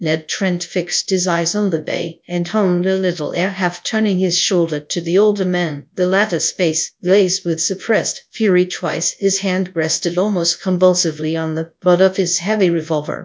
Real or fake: fake